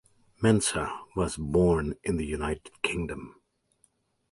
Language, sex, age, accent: English, male, 40-49, United States English